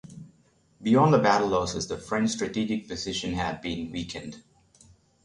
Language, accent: English, United States English; India and South Asia (India, Pakistan, Sri Lanka)